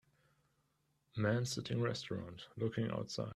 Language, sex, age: English, male, 19-29